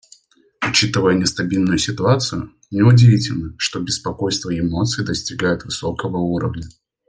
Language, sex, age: Russian, male, under 19